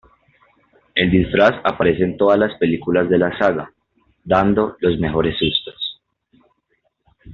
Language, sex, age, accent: Spanish, male, under 19, Caribe: Cuba, Venezuela, Puerto Rico, República Dominicana, Panamá, Colombia caribeña, México caribeño, Costa del golfo de México